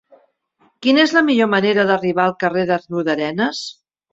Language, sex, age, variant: Catalan, female, 60-69, Central